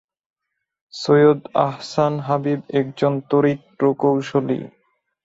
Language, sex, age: Bengali, male, 19-29